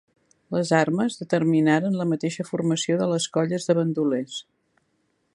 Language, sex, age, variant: Catalan, female, 60-69, Central